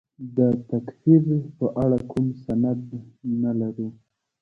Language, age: Pashto, 30-39